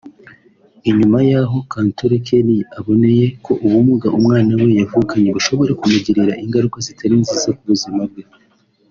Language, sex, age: Kinyarwanda, male, 19-29